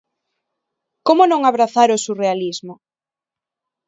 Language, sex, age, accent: Galician, female, 19-29, Neofalante